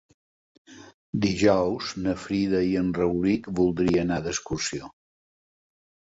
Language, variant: Catalan, Balear